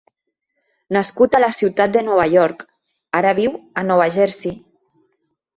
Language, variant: Catalan, Nord-Occidental